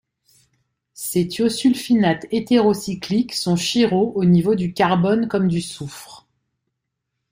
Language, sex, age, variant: French, female, 30-39, Français de métropole